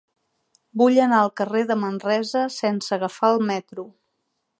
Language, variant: Catalan, Central